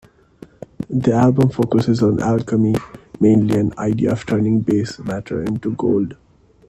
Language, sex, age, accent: English, male, 19-29, India and South Asia (India, Pakistan, Sri Lanka)